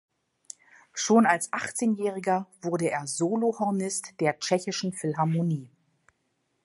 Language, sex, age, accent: German, female, 40-49, Deutschland Deutsch